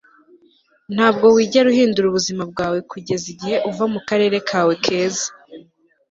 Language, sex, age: Kinyarwanda, female, 19-29